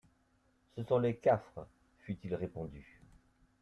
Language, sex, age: French, male, 50-59